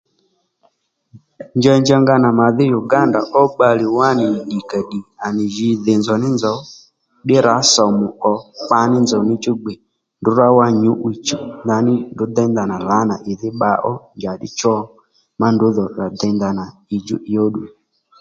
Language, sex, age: Lendu, male, 30-39